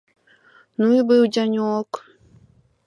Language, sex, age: Belarusian, female, 19-29